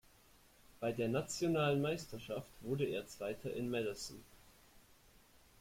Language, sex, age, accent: German, male, 19-29, Deutschland Deutsch